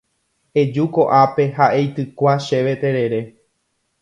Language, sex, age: Guarani, male, 30-39